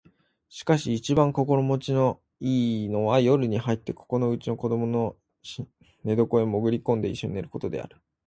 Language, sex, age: Japanese, male, 19-29